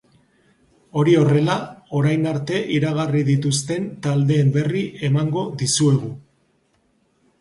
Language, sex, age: Basque, male, 50-59